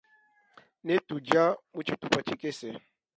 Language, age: Luba-Lulua, 19-29